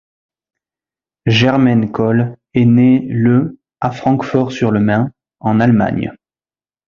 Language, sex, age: French, male, 30-39